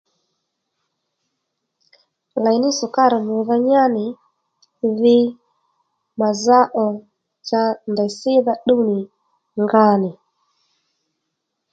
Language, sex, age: Lendu, female, 30-39